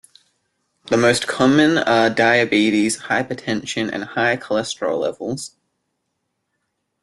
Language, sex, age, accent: English, male, 19-29, Australian English